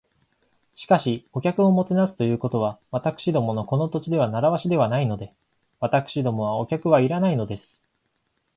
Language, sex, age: Japanese, male, 19-29